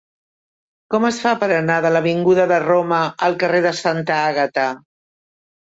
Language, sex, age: Catalan, female, 60-69